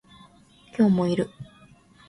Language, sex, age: Japanese, female, under 19